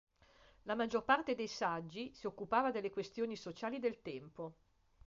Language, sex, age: Italian, female, 50-59